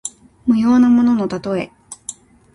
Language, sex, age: Japanese, female, 19-29